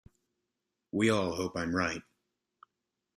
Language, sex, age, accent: English, male, 19-29, United States English